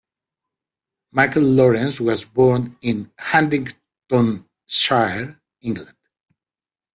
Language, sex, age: English, male, 60-69